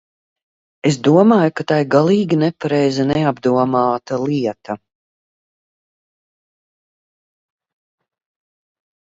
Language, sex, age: Latvian, female, 50-59